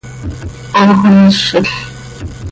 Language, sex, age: Seri, female, 30-39